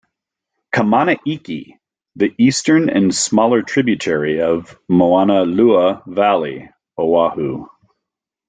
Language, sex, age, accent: English, male, 50-59, United States English